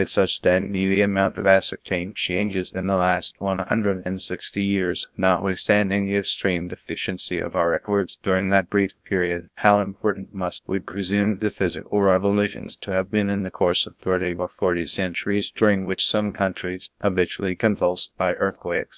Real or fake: fake